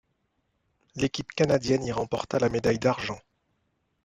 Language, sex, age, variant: French, male, 30-39, Français de métropole